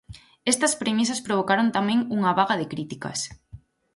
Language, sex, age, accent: Galician, female, 19-29, Normativo (estándar)